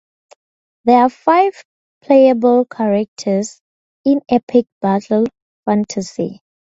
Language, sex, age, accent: English, female, 19-29, Southern African (South Africa, Zimbabwe, Namibia)